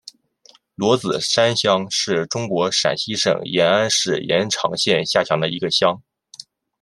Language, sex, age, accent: Chinese, male, 19-29, 出生地：江苏省